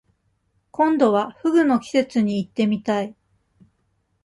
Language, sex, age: Japanese, female, 40-49